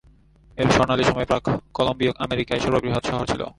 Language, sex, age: Bengali, female, 19-29